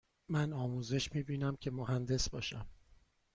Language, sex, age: Persian, male, 30-39